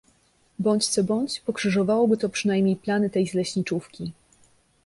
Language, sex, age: Polish, female, 19-29